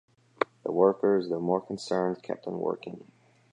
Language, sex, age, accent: English, male, under 19, United States English